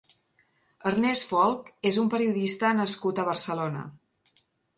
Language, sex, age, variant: Catalan, female, 50-59, Central